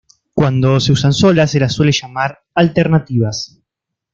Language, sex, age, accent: Spanish, male, 19-29, Rioplatense: Argentina, Uruguay, este de Bolivia, Paraguay